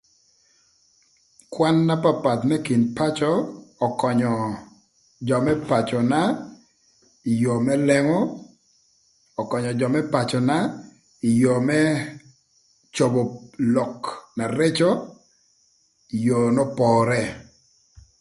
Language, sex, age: Thur, male, 30-39